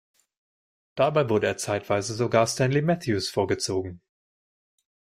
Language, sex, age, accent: German, male, 30-39, Deutschland Deutsch